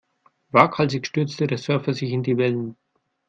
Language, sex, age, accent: German, male, 30-39, Deutschland Deutsch